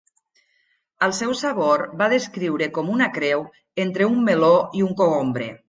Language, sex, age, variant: Catalan, female, 40-49, Nord-Occidental